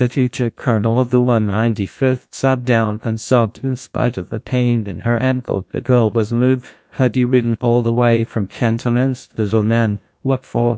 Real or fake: fake